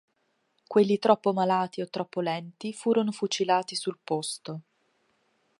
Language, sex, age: Italian, female, 19-29